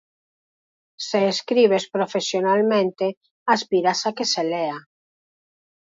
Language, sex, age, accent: Galician, female, 50-59, Normativo (estándar)